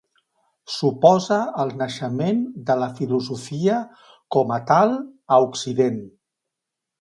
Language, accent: Catalan, Barceloní